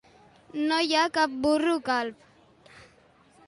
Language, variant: Catalan, Central